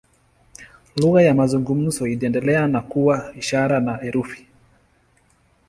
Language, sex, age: Swahili, male, 30-39